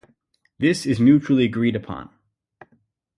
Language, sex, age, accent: English, male, 19-29, United States English